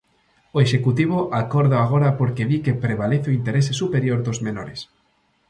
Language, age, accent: Galician, under 19, Normativo (estándar)